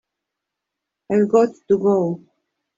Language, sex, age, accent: English, female, 50-59, Australian English